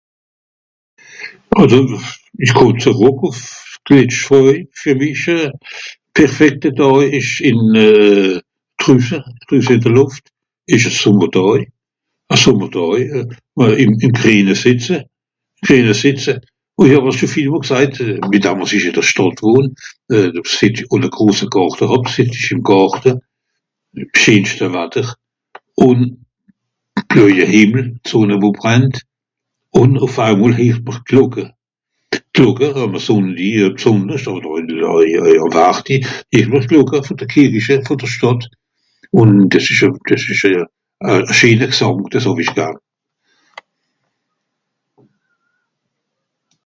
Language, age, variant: Swiss German, 70-79, Nordniederàlemmànisch (Rishoffe, Zàwere, Bùsswìller, Hawenau, Brüemt, Stroossbùri, Molse, Dàmbàch, Schlettstàtt, Pfàlzbùri usw.)